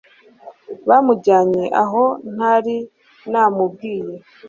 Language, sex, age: Kinyarwanda, female, 30-39